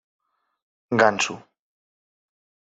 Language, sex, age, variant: Catalan, male, 40-49, Central